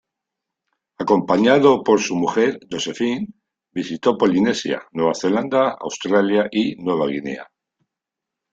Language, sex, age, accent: Spanish, male, 60-69, España: Centro-Sur peninsular (Madrid, Toledo, Castilla-La Mancha)